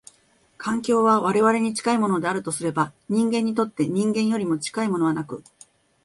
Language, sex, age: Japanese, female, 50-59